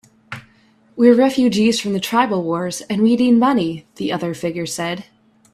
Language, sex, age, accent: English, female, 19-29, Canadian English